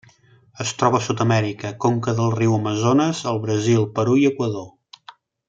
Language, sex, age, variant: Catalan, male, 30-39, Central